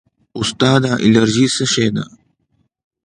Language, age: Pashto, 19-29